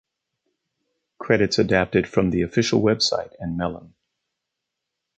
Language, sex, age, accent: English, male, 40-49, United States English